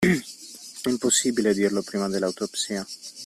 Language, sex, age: Italian, male, 19-29